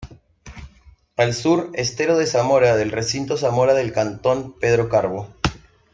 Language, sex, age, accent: Spanish, male, 30-39, Andino-Pacífico: Colombia, Perú, Ecuador, oeste de Bolivia y Venezuela andina